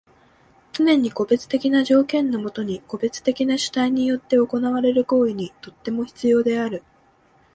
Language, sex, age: Japanese, female, 19-29